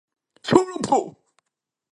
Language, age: Cantonese, 19-29